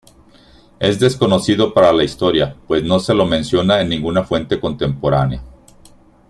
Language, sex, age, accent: Spanish, male, 50-59, México